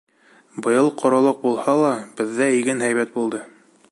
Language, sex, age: Bashkir, male, 19-29